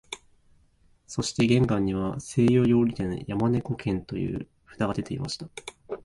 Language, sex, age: Japanese, male, 19-29